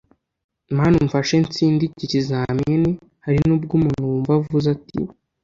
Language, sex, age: Kinyarwanda, male, under 19